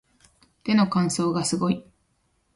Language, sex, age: Japanese, female, 19-29